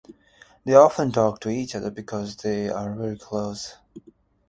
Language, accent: English, United States English